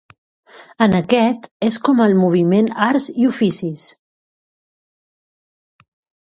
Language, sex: Catalan, female